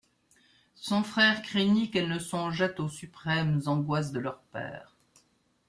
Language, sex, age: French, female, 60-69